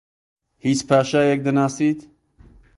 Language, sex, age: Central Kurdish, male, 30-39